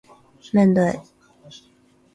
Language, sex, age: Japanese, female, 19-29